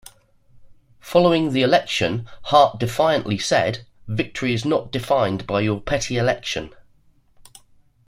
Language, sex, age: English, male, 50-59